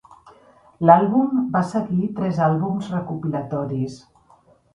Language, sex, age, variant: Catalan, female, 50-59, Central